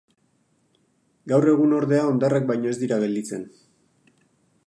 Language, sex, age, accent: Basque, male, 40-49, Erdialdekoa edo Nafarra (Gipuzkoa, Nafarroa)